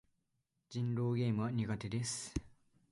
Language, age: Japanese, 19-29